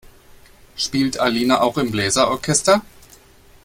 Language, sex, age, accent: German, male, 40-49, Deutschland Deutsch